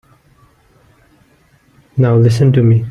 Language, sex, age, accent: English, male, 19-29, India and South Asia (India, Pakistan, Sri Lanka)